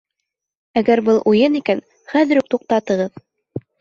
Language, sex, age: Bashkir, female, 19-29